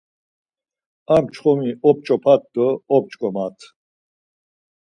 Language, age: Laz, 60-69